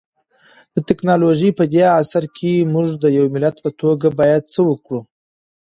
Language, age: Pashto, 30-39